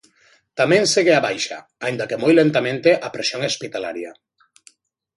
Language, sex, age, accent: Galician, male, 40-49, Normativo (estándar)